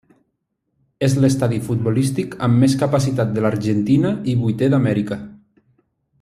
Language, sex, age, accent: Catalan, male, 30-39, valencià